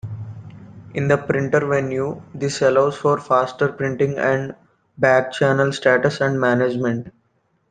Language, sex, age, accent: English, male, 19-29, India and South Asia (India, Pakistan, Sri Lanka)